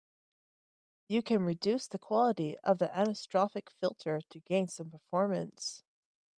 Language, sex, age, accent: English, female, 30-39, Canadian English